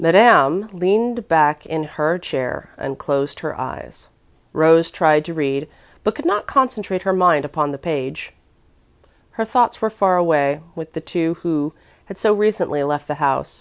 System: none